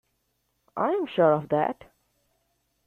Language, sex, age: English, male, 19-29